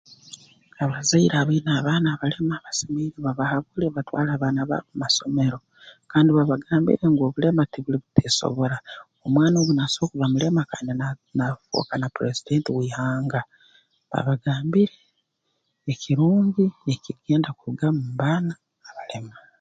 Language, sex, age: Tooro, female, 40-49